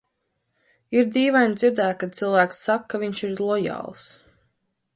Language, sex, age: Latvian, female, 19-29